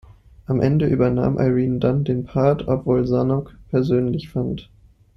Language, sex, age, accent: German, male, 19-29, Deutschland Deutsch